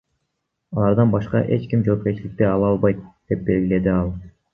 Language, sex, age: Kyrgyz, male, 19-29